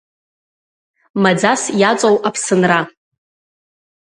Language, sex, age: Abkhazian, female, under 19